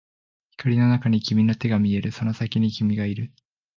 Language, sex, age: Japanese, male, 19-29